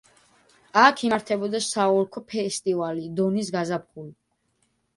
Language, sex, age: Georgian, male, under 19